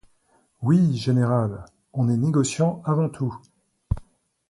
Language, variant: French, Français de métropole